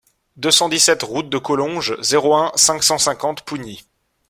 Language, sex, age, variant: French, male, 19-29, Français de métropole